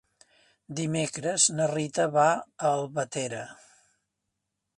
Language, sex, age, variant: Catalan, male, 60-69, Central